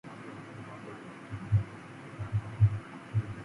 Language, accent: English, United States English